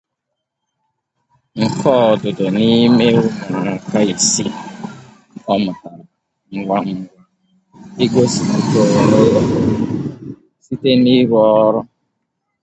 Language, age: Igbo, 19-29